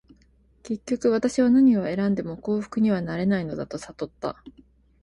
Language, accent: Japanese, 標準語